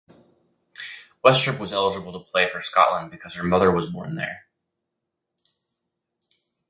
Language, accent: English, United States English